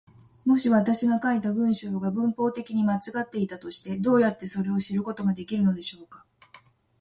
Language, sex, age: Japanese, female, 50-59